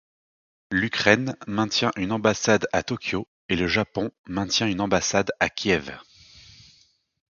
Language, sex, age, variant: French, male, 30-39, Français de métropole